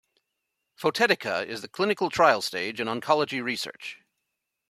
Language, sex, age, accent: English, male, 50-59, United States English